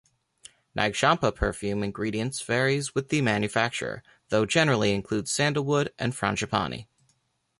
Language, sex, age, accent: English, male, 19-29, United States English